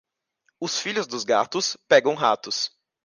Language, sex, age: Portuguese, male, 19-29